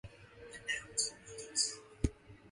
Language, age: English, 19-29